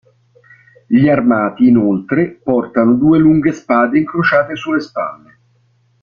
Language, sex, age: Italian, male, 50-59